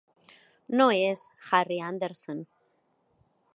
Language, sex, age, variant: Catalan, female, 40-49, Central